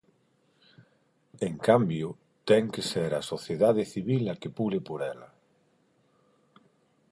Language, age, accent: Galician, 40-49, Normativo (estándar); Neofalante